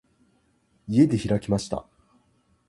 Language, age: Japanese, 19-29